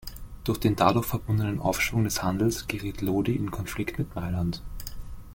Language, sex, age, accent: German, male, 19-29, Österreichisches Deutsch